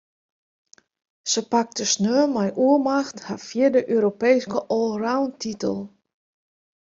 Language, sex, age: Western Frisian, female, 40-49